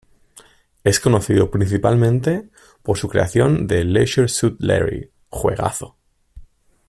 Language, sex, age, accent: Spanish, male, 30-39, España: Centro-Sur peninsular (Madrid, Toledo, Castilla-La Mancha)